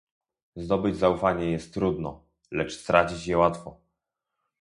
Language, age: Polish, 19-29